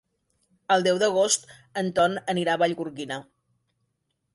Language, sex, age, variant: Catalan, female, 50-59, Central